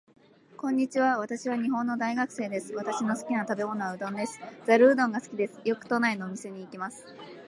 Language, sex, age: Japanese, female, 19-29